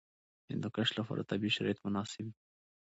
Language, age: Pashto, 19-29